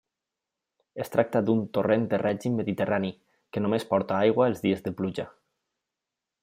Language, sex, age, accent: Catalan, male, 19-29, valencià